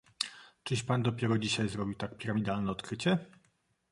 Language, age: Polish, 40-49